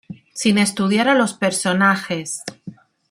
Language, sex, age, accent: Spanish, female, 40-49, España: Islas Canarias